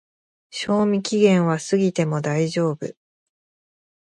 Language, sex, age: Japanese, female, 30-39